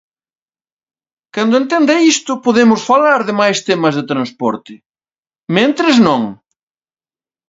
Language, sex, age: Galician, male, 40-49